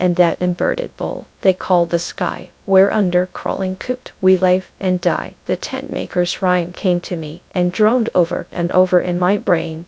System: TTS, GradTTS